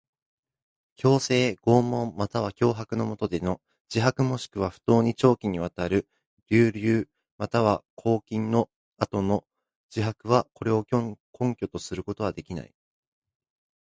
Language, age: Japanese, 19-29